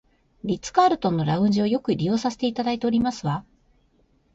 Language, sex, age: Japanese, female, 50-59